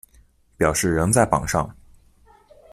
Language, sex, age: Chinese, male, under 19